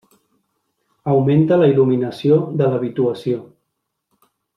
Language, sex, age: Catalan, male, 30-39